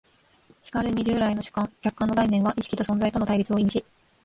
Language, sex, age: Japanese, female, 19-29